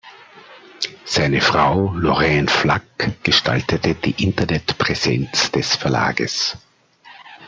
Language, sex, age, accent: German, male, 40-49, Österreichisches Deutsch